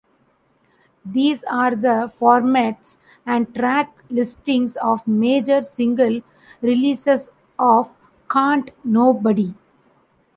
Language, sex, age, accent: English, female, 40-49, India and South Asia (India, Pakistan, Sri Lanka)